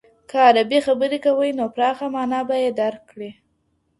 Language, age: Pashto, under 19